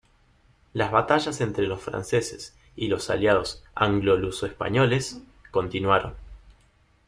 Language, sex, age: Spanish, male, 19-29